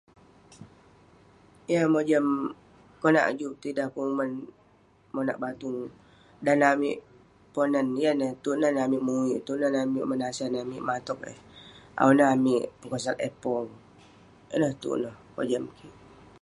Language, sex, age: Western Penan, female, 30-39